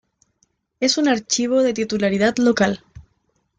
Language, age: Spanish, 19-29